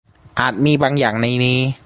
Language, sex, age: Thai, male, 19-29